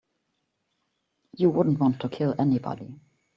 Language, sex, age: English, female, 50-59